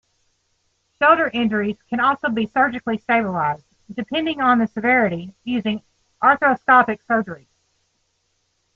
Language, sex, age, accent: English, female, 40-49, United States English